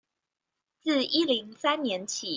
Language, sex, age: Chinese, female, 19-29